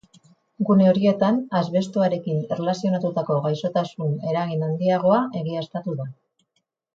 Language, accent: Basque, Mendebalekoa (Araba, Bizkaia, Gipuzkoako mendebaleko herri batzuk)